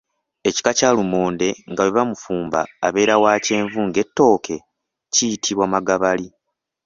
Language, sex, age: Ganda, male, 19-29